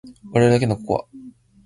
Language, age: Japanese, 19-29